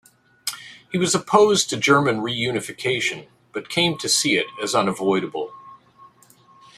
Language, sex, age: English, male, 50-59